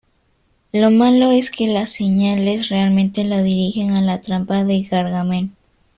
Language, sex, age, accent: Spanish, female, under 19, Andino-Pacífico: Colombia, Perú, Ecuador, oeste de Bolivia y Venezuela andina